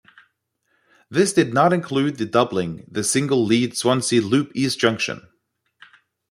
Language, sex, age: English, male, 30-39